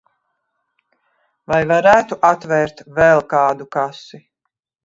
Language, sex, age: Latvian, female, 50-59